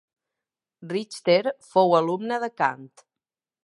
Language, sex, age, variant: Catalan, female, 30-39, Balear